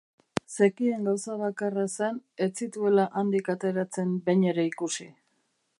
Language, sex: Basque, female